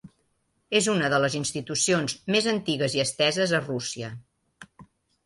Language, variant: Catalan, Central